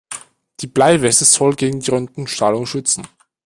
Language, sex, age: German, male, under 19